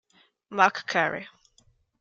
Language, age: Italian, 19-29